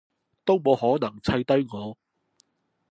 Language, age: Cantonese, 30-39